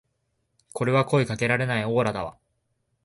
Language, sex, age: Japanese, male, 19-29